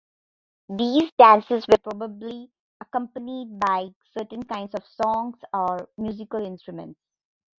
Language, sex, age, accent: English, female, 30-39, India and South Asia (India, Pakistan, Sri Lanka)